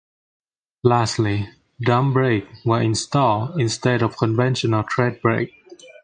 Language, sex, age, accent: English, male, 19-29, Singaporean English